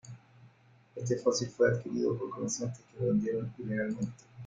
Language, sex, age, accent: Spanish, male, 40-49, España: Norte peninsular (Asturias, Castilla y León, Cantabria, País Vasco, Navarra, Aragón, La Rioja, Guadalajara, Cuenca)